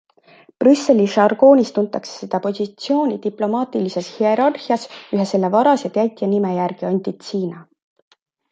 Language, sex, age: Estonian, female, 30-39